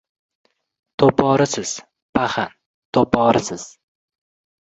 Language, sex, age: Uzbek, male, 19-29